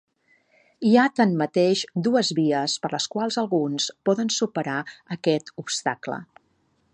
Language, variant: Catalan, Nord-Occidental